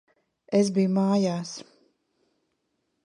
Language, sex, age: Latvian, female, 40-49